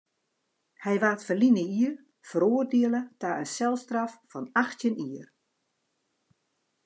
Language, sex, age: Western Frisian, female, 50-59